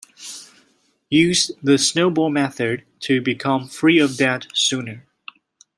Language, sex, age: English, male, 19-29